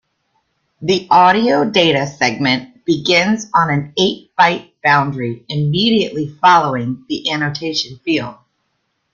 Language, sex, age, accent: English, female, 40-49, United States English